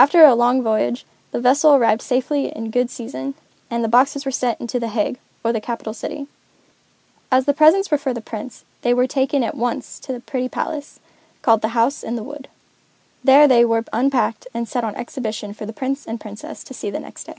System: none